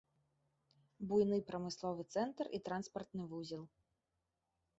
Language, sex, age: Belarusian, female, 19-29